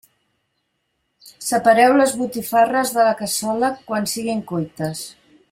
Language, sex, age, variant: Catalan, female, 60-69, Central